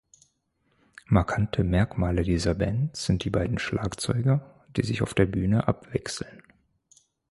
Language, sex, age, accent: German, male, 30-39, Deutschland Deutsch